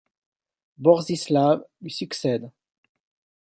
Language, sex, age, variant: French, male, 50-59, Français de métropole